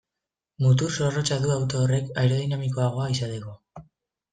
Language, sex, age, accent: Basque, female, 19-29, Mendebalekoa (Araba, Bizkaia, Gipuzkoako mendebaleko herri batzuk)